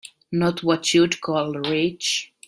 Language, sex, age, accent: English, female, 19-29, England English